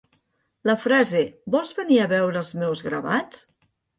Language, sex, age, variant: Catalan, female, 50-59, Central